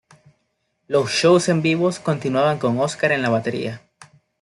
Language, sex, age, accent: Spanish, male, 19-29, Caribe: Cuba, Venezuela, Puerto Rico, República Dominicana, Panamá, Colombia caribeña, México caribeño, Costa del golfo de México